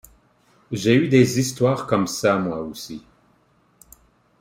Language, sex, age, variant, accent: French, male, 50-59, Français d'Amérique du Nord, Français du Canada